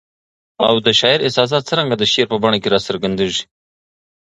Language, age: Pashto, 40-49